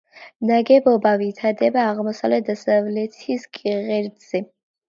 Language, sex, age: Georgian, female, under 19